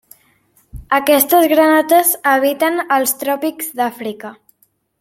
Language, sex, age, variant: Catalan, female, under 19, Central